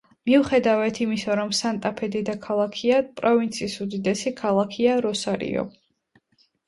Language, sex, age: Georgian, female, 19-29